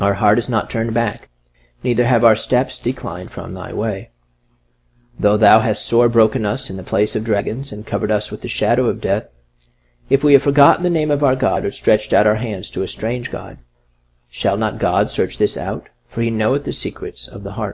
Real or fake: real